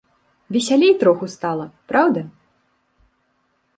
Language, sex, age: Belarusian, female, 30-39